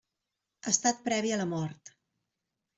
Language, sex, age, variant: Catalan, female, 40-49, Central